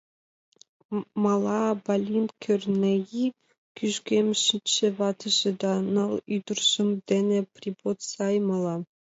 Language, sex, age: Mari, female, 19-29